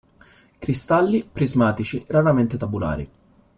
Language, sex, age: Italian, male, 19-29